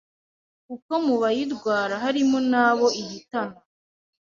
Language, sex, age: Kinyarwanda, female, 19-29